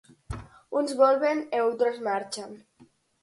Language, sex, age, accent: Galician, female, under 19, Normativo (estándar)